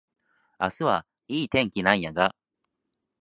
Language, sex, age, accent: Japanese, male, 19-29, 関西弁